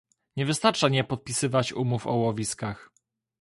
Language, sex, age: Polish, male, 19-29